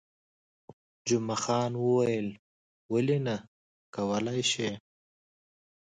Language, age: Pashto, 19-29